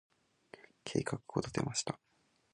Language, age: Japanese, 19-29